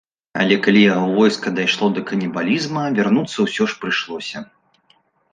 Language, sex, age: Belarusian, male, 19-29